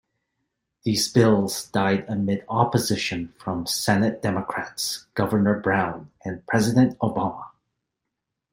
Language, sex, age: English, male, 40-49